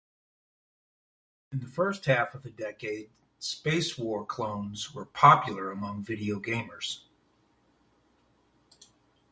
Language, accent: English, United States English